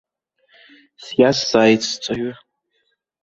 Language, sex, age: Abkhazian, male, under 19